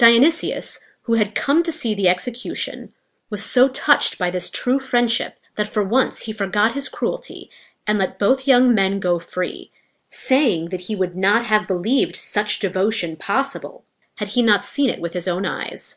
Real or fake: real